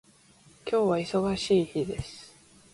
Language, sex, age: Japanese, female, 19-29